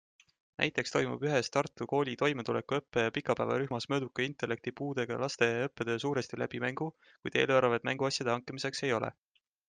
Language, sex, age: Estonian, male, 19-29